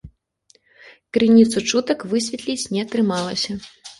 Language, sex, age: Belarusian, female, 19-29